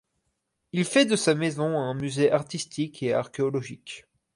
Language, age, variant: French, 19-29, Français de métropole